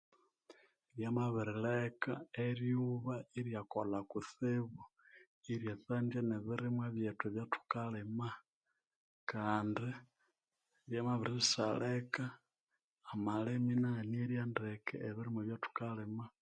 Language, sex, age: Konzo, male, 19-29